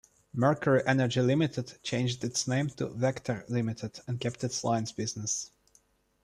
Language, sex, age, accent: English, male, 30-39, United States English